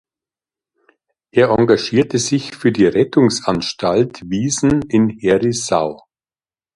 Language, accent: German, Deutschland Deutsch